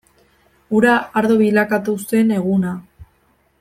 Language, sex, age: Basque, female, 19-29